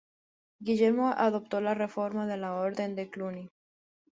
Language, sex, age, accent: Spanish, female, 19-29, Andino-Pacífico: Colombia, Perú, Ecuador, oeste de Bolivia y Venezuela andina